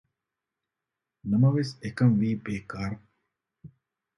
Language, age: Divehi, 30-39